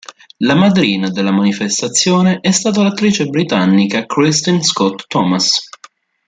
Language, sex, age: Italian, male, 19-29